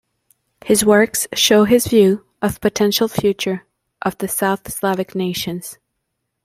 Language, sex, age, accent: English, female, 30-39, Canadian English